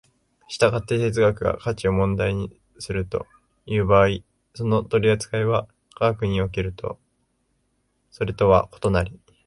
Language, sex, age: Japanese, male, 19-29